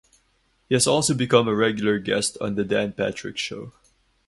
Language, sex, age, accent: English, male, 19-29, Filipino